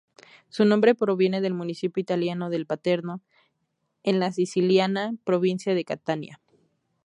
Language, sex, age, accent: Spanish, female, 19-29, México